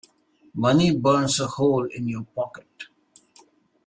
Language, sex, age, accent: English, male, 30-39, India and South Asia (India, Pakistan, Sri Lanka)